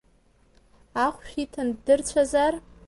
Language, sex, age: Abkhazian, female, under 19